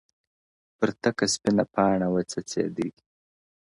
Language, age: Pashto, 19-29